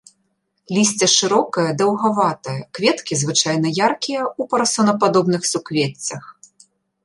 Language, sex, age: Belarusian, female, 30-39